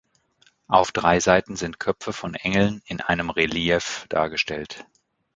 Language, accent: German, Deutschland Deutsch